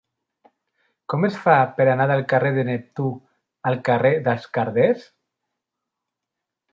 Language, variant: Catalan, Central